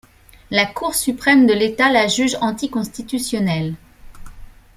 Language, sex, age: French, female, 40-49